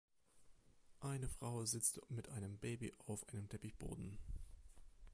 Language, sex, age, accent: German, male, 30-39, Deutschland Deutsch